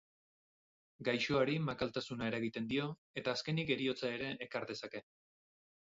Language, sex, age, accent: Basque, male, 40-49, Mendebalekoa (Araba, Bizkaia, Gipuzkoako mendebaleko herri batzuk)